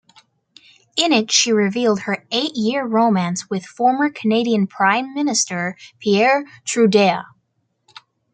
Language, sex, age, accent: English, female, under 19, United States English